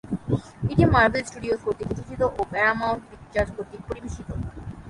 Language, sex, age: Bengali, female, 19-29